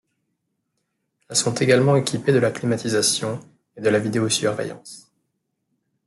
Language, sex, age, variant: French, male, 19-29, Français de métropole